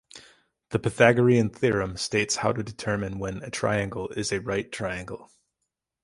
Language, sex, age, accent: English, male, 30-39, United States English